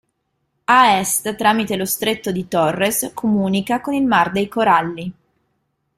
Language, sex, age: Italian, female, 30-39